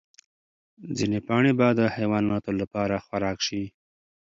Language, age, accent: Pashto, 30-39, پکتیا ولایت، احمدزی